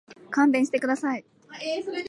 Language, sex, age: Japanese, female, 19-29